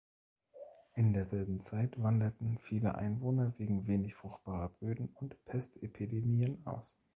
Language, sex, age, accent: German, male, 30-39, Deutschland Deutsch